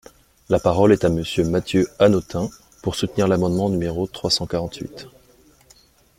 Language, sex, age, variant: French, male, 30-39, Français de métropole